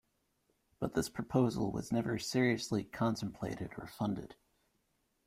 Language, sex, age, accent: English, male, 19-29, United States English